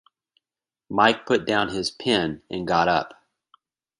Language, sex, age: English, male, 40-49